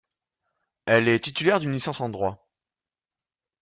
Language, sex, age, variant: French, male, 19-29, Français de métropole